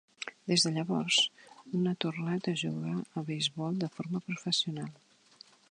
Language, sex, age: Catalan, female, 40-49